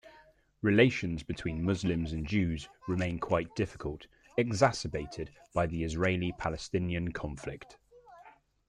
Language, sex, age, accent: English, male, 30-39, England English